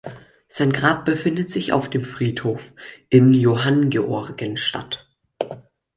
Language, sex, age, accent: German, male, under 19, Deutschland Deutsch